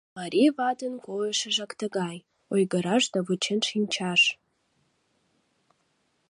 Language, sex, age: Mari, female, 19-29